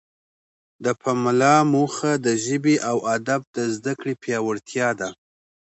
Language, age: Pashto, 40-49